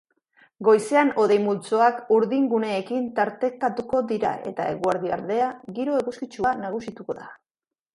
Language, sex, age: Basque, female, 50-59